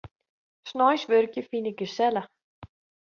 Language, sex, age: Western Frisian, female, 30-39